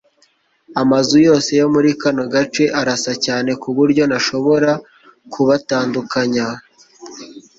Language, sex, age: Kinyarwanda, male, 40-49